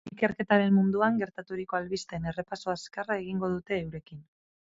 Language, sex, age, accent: Basque, female, 30-39, Mendebalekoa (Araba, Bizkaia, Gipuzkoako mendebaleko herri batzuk)